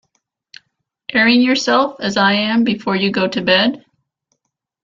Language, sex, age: English, female, 50-59